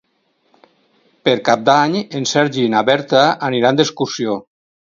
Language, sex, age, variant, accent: Catalan, male, 50-59, Valencià meridional, valencià